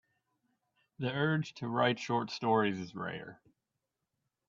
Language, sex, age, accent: English, male, 19-29, United States English